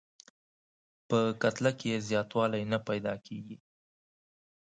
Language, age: Pashto, 19-29